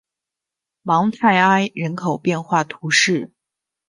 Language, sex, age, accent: Chinese, male, 19-29, 出生地：北京市